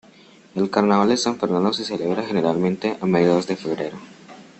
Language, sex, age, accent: Spanish, male, under 19, Andino-Pacífico: Colombia, Perú, Ecuador, oeste de Bolivia y Venezuela andina